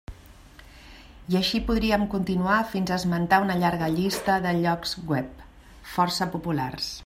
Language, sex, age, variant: Catalan, female, 50-59, Central